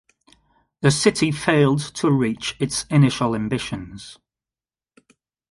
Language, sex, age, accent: English, male, 19-29, England English